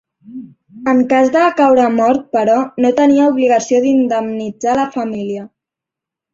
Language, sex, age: Catalan, female, 40-49